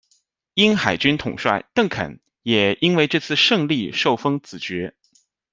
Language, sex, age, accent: Chinese, male, 30-39, 出生地：浙江省